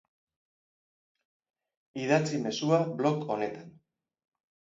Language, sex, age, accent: Basque, male, 50-59, Erdialdekoa edo Nafarra (Gipuzkoa, Nafarroa)